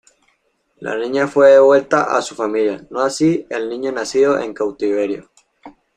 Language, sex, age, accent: Spanish, male, under 19, Andino-Pacífico: Colombia, Perú, Ecuador, oeste de Bolivia y Venezuela andina